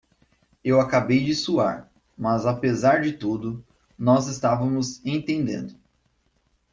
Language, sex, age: Portuguese, male, 19-29